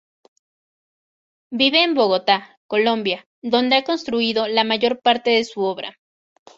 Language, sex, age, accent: Spanish, female, 19-29, México